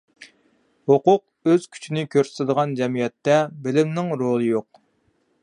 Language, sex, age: Uyghur, male, 30-39